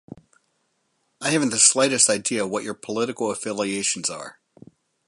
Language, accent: English, United States English